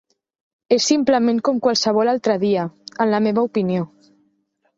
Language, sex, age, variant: Catalan, male, 40-49, Central